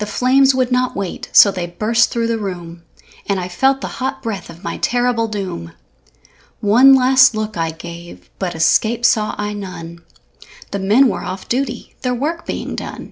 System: none